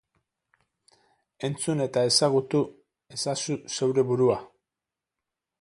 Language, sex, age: Basque, male, 40-49